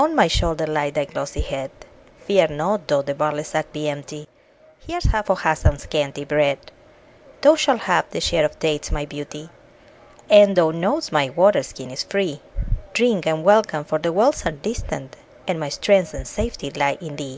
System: none